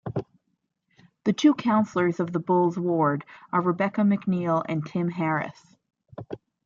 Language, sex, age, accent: English, female, 30-39, United States English